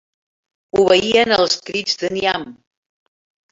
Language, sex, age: Catalan, female, 70-79